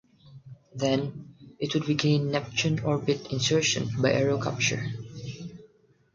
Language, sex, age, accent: English, male, 19-29, United States English; Filipino